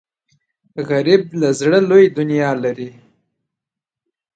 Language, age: Pashto, 19-29